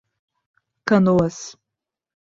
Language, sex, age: Portuguese, female, 19-29